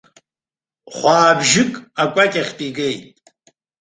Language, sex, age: Abkhazian, male, 80-89